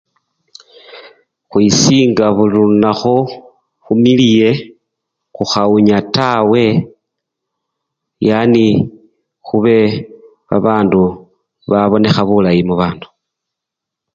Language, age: Luyia, 50-59